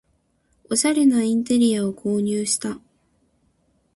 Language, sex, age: Japanese, female, 19-29